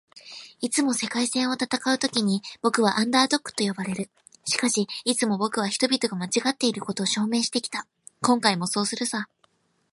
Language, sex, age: Japanese, female, 19-29